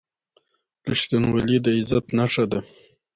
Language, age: Pashto, 19-29